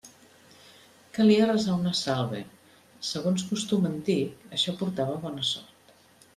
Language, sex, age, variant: Catalan, female, 50-59, Central